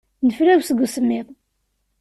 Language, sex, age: Kabyle, female, 19-29